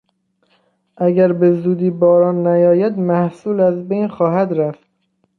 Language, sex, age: Persian, male, 19-29